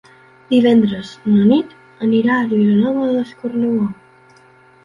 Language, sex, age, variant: Catalan, female, under 19, Central